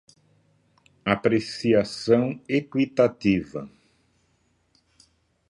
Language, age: Portuguese, 60-69